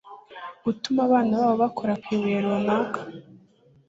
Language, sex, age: Kinyarwanda, female, 19-29